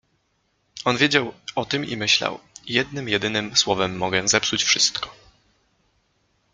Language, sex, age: Polish, male, 19-29